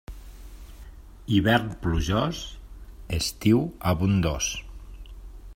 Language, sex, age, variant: Catalan, male, 40-49, Nord-Occidental